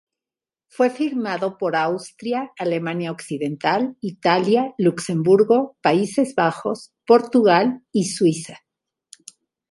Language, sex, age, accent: Spanish, female, 60-69, México